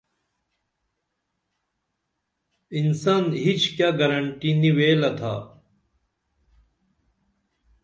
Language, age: Dameli, 40-49